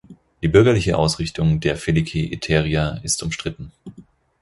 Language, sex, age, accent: German, male, 30-39, Deutschland Deutsch